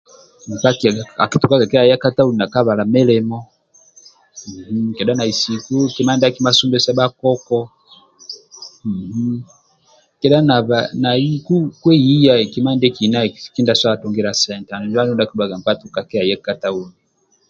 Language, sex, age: Amba (Uganda), male, 30-39